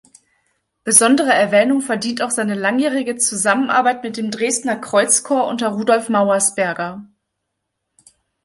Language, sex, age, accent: German, female, 19-29, Deutschland Deutsch